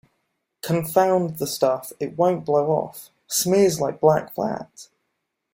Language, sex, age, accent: English, male, 19-29, England English